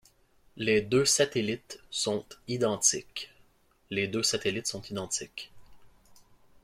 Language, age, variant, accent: French, 19-29, Français d'Amérique du Nord, Français du Canada